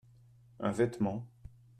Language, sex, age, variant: French, male, 40-49, Français de métropole